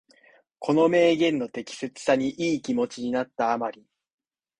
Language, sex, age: Japanese, male, 19-29